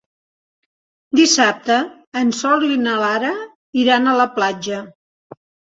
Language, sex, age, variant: Catalan, female, 60-69, Central